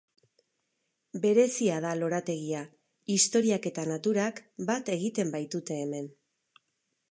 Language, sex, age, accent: Basque, female, 50-59, Erdialdekoa edo Nafarra (Gipuzkoa, Nafarroa)